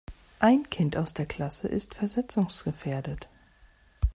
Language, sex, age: German, female, 30-39